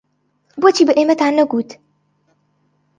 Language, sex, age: Central Kurdish, female, under 19